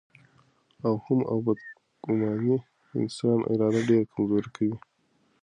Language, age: Pashto, 30-39